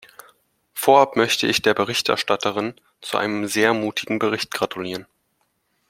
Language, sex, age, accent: German, male, 30-39, Deutschland Deutsch